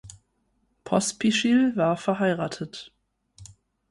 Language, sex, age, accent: German, female, 19-29, Deutschland Deutsch